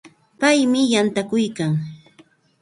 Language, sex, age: Santa Ana de Tusi Pasco Quechua, female, 40-49